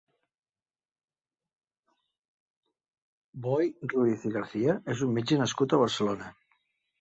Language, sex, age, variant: Catalan, male, 50-59, Nord-Occidental